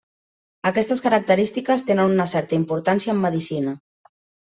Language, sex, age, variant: Catalan, female, 30-39, Central